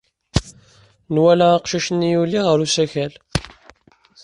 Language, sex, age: Kabyle, male, 19-29